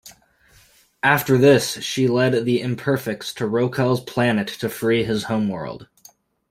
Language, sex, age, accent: English, male, 19-29, United States English